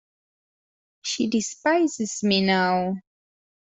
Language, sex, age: English, female, 19-29